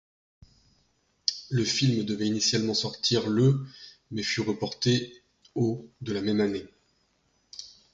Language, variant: French, Français de métropole